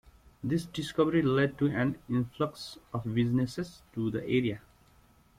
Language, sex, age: English, male, 30-39